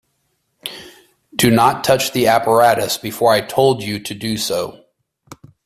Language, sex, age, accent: English, male, 30-39, United States English